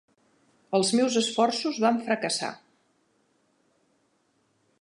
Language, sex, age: Catalan, female, 60-69